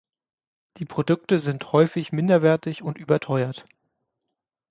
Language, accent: German, Deutschland Deutsch